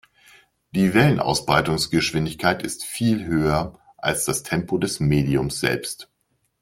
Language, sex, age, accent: German, male, 40-49, Deutschland Deutsch